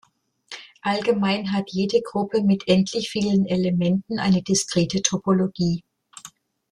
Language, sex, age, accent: German, female, 60-69, Deutschland Deutsch